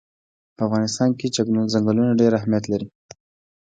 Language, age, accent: Pashto, 19-29, معیاري پښتو